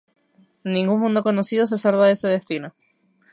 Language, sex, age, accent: Spanish, female, 19-29, España: Islas Canarias